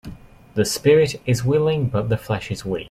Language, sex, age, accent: English, male, under 19, England English